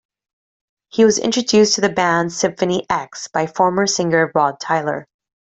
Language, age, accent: English, 30-39, England English